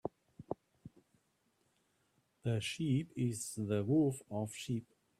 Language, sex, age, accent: English, male, 60-69, Southern African (South Africa, Zimbabwe, Namibia)